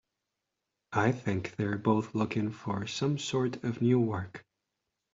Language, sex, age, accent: English, male, 30-39, United States English